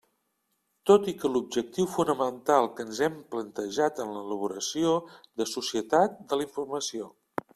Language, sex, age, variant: Catalan, male, 50-59, Central